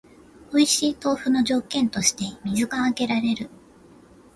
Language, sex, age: Japanese, female, 30-39